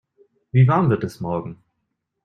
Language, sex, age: German, male, 19-29